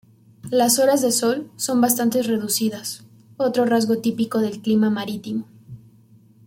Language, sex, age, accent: Spanish, female, 19-29, México